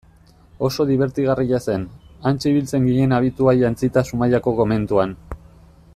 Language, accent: Basque, Erdialdekoa edo Nafarra (Gipuzkoa, Nafarroa)